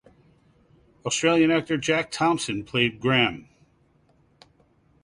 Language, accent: English, United States English